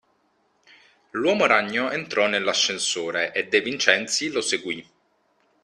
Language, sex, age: Italian, male, 30-39